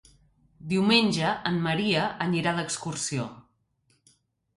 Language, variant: Catalan, Central